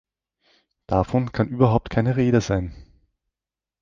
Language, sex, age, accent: German, male, 40-49, Österreichisches Deutsch